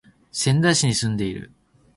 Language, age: Japanese, 19-29